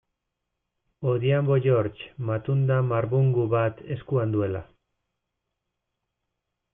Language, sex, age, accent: Basque, male, 30-39, Erdialdekoa edo Nafarra (Gipuzkoa, Nafarroa)